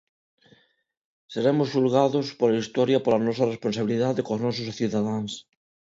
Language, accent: Galician, Neofalante